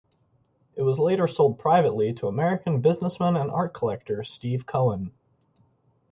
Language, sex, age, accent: English, male, 19-29, United States English